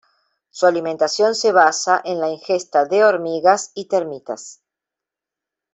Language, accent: Spanish, Rioplatense: Argentina, Uruguay, este de Bolivia, Paraguay